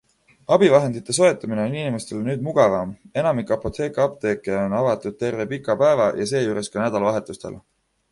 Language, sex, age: Estonian, male, 19-29